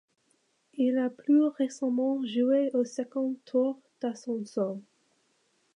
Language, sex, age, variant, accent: French, female, 19-29, Français d'Amérique du Nord, Français des États-Unis